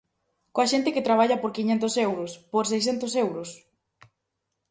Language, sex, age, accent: Galician, female, 19-29, Atlántico (seseo e gheada)